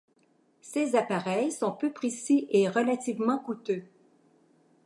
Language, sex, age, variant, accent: French, female, 70-79, Français d'Amérique du Nord, Français du Canada